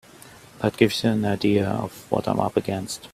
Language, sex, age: English, male, 40-49